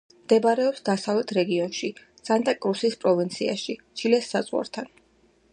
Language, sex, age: Georgian, female, 19-29